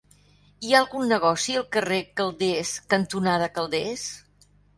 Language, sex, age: Catalan, female, 70-79